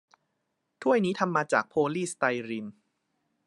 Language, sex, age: Thai, male, 30-39